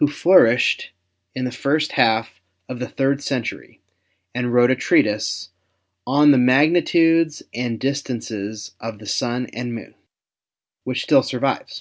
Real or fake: real